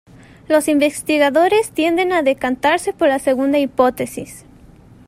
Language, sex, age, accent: Spanish, female, 19-29, México